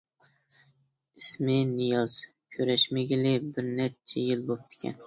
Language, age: Uyghur, 30-39